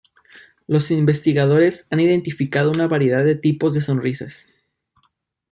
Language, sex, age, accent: Spanish, male, 19-29, México